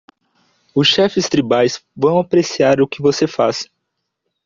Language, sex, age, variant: Portuguese, male, 19-29, Portuguese (Brasil)